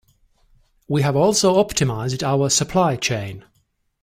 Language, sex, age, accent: English, male, 40-49, England English